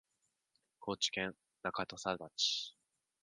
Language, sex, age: Japanese, male, 19-29